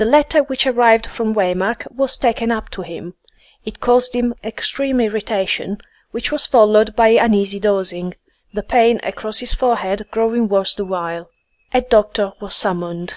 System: none